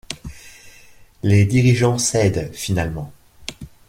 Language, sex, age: French, male, 40-49